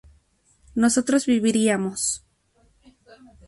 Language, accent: Spanish, México